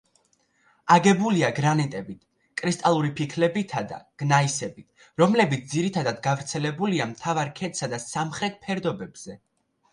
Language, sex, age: Georgian, male, 19-29